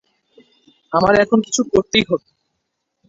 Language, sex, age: Bengali, male, 19-29